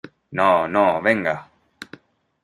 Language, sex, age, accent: Spanish, male, 19-29, Chileno: Chile, Cuyo